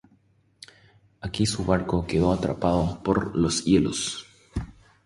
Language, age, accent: Spanish, 30-39, Rioplatense: Argentina, Uruguay, este de Bolivia, Paraguay